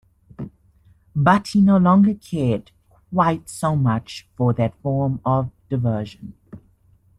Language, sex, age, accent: English, male, 19-29, Southern African (South Africa, Zimbabwe, Namibia)